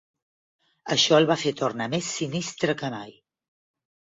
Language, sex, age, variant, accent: Catalan, female, 60-69, Balear, balear